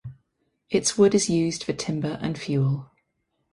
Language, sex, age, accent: English, female, 30-39, England English